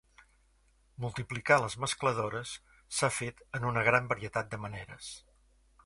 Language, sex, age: Catalan, male, 60-69